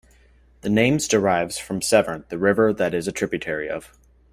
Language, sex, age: English, male, 19-29